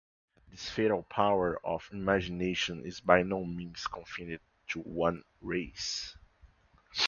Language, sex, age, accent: English, male, 19-29, United States English